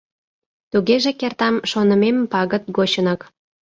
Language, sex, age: Mari, female, 19-29